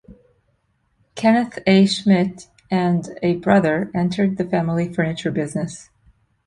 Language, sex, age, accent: English, female, 30-39, United States English